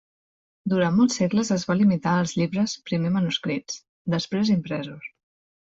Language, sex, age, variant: Catalan, female, 30-39, Central